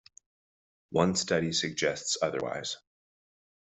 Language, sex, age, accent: English, male, 19-29, Canadian English